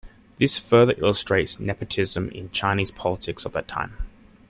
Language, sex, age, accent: English, male, 19-29, Australian English